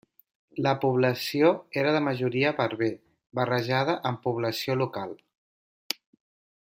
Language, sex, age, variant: Catalan, male, 30-39, Central